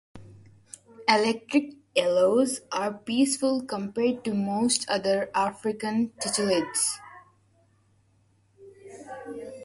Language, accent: English, India and South Asia (India, Pakistan, Sri Lanka)